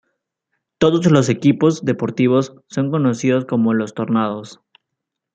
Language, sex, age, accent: Spanish, male, 19-29, Andino-Pacífico: Colombia, Perú, Ecuador, oeste de Bolivia y Venezuela andina